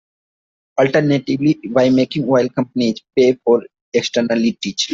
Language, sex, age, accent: English, male, 19-29, India and South Asia (India, Pakistan, Sri Lanka)